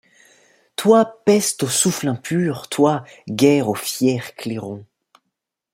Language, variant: French, Français de métropole